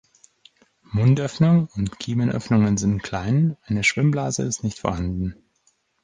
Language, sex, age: German, male, 30-39